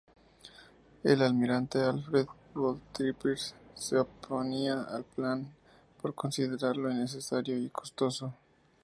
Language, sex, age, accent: Spanish, male, 19-29, México